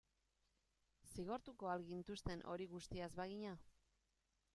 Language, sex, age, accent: Basque, female, 30-39, Mendebalekoa (Araba, Bizkaia, Gipuzkoako mendebaleko herri batzuk)